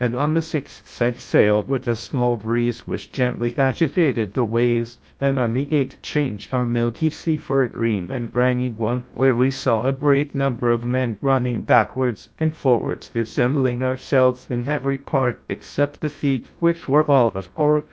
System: TTS, GlowTTS